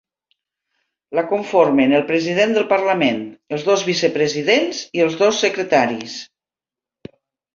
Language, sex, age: Catalan, female, 50-59